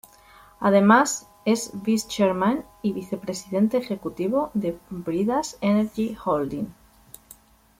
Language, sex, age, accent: Spanish, female, 30-39, España: Norte peninsular (Asturias, Castilla y León, Cantabria, País Vasco, Navarra, Aragón, La Rioja, Guadalajara, Cuenca)